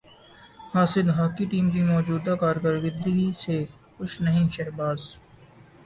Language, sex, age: Urdu, male, 19-29